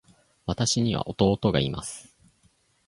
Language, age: Japanese, under 19